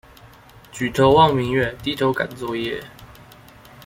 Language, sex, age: Chinese, male, 19-29